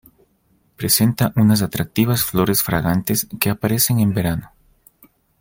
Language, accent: Spanish, Andino-Pacífico: Colombia, Perú, Ecuador, oeste de Bolivia y Venezuela andina